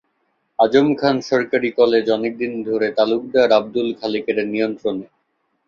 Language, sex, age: Bengali, male, 19-29